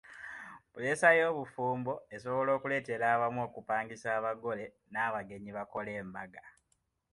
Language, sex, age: Ganda, male, 19-29